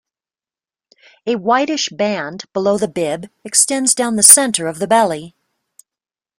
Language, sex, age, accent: English, female, 40-49, United States English